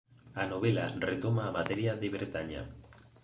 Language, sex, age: Galician, male, 40-49